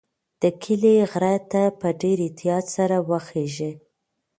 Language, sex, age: Pashto, female, 19-29